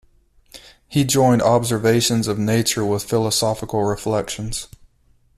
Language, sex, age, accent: English, male, 19-29, United States English